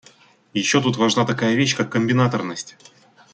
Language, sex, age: Russian, male, 19-29